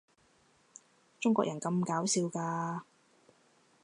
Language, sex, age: Cantonese, female, 30-39